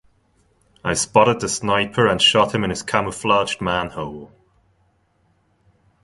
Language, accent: English, England English